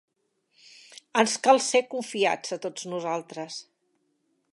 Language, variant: Catalan, Septentrional